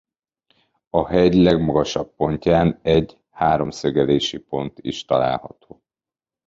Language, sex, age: Hungarian, male, 40-49